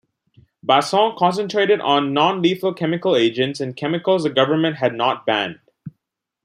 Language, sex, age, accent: English, male, under 19, India and South Asia (India, Pakistan, Sri Lanka)